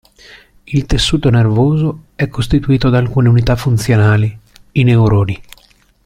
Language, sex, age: Italian, male, 30-39